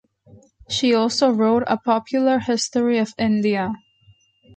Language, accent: English, United States English